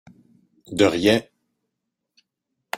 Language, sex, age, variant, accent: French, male, 40-49, Français d'Amérique du Nord, Français du Canada